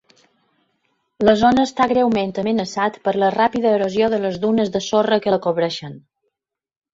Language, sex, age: Catalan, female, 50-59